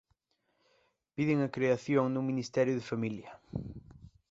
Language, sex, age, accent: Galician, male, 19-29, Central (gheada)